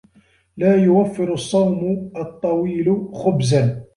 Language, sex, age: Arabic, male, 30-39